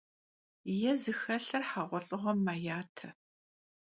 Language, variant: Kabardian, Адыгэбзэ (Къэбэрдей, Кирил, псоми зэдай)